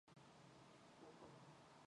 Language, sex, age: Mongolian, female, 19-29